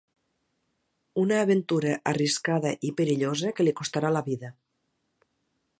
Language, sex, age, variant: Catalan, female, 40-49, Nord-Occidental